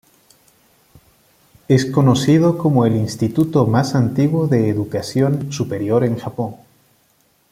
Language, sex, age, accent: Spanish, male, 30-39, Andino-Pacífico: Colombia, Perú, Ecuador, oeste de Bolivia y Venezuela andina